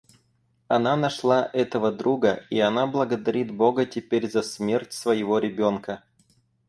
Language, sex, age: Russian, male, 19-29